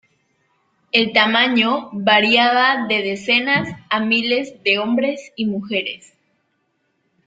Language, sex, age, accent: Spanish, female, 19-29, Andino-Pacífico: Colombia, Perú, Ecuador, oeste de Bolivia y Venezuela andina